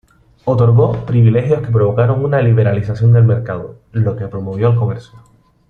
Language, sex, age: Spanish, male, 19-29